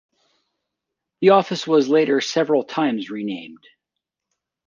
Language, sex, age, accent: English, male, 40-49, United States English